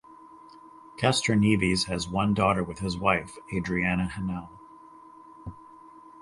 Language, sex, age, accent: English, male, 50-59, United States English